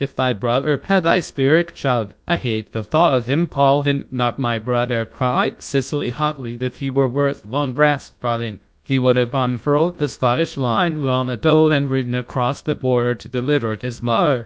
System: TTS, GlowTTS